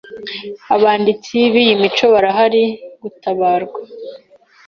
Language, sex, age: Kinyarwanda, female, 19-29